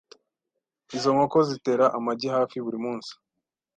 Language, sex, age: Kinyarwanda, male, 19-29